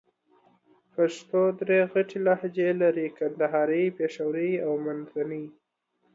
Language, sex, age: Pashto, male, 19-29